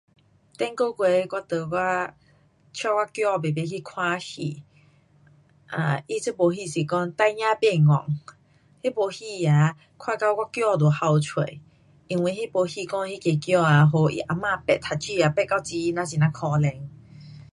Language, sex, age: Pu-Xian Chinese, female, 40-49